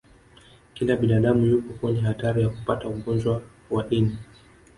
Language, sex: Swahili, male